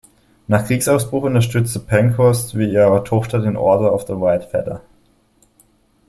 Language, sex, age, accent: German, male, 19-29, Deutschland Deutsch